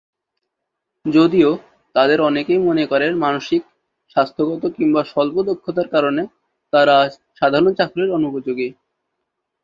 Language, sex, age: Bengali, male, under 19